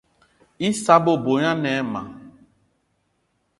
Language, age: Eton (Cameroon), 30-39